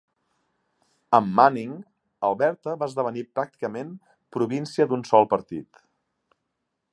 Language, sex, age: Catalan, male, 40-49